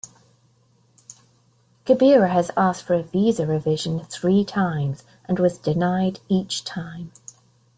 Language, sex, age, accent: English, female, 50-59, England English